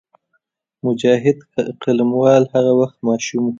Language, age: Pashto, 19-29